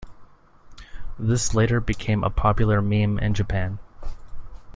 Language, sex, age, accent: English, male, 19-29, United States English